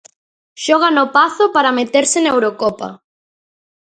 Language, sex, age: Galician, female, under 19